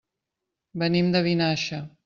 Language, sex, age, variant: Catalan, female, 50-59, Central